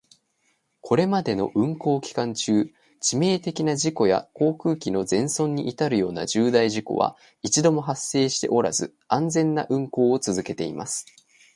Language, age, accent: Japanese, 19-29, 標準語